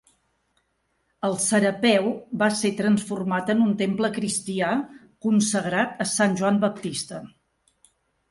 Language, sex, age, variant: Catalan, female, 60-69, Central